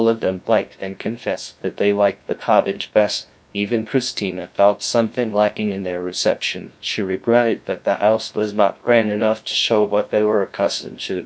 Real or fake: fake